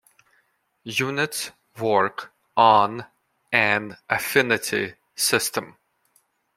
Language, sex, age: English, male, 40-49